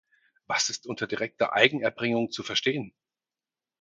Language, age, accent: German, 40-49, Deutschland Deutsch